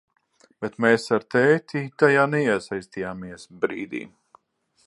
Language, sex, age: Latvian, male, 30-39